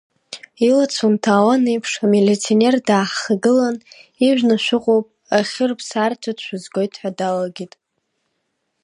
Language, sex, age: Abkhazian, female, under 19